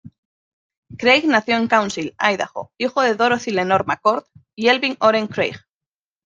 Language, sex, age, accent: Spanish, female, 40-49, España: Norte peninsular (Asturias, Castilla y León, Cantabria, País Vasco, Navarra, Aragón, La Rioja, Guadalajara, Cuenca)